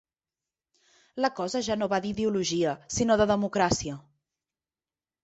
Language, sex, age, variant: Catalan, female, 30-39, Central